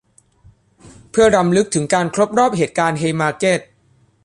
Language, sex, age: Thai, male, under 19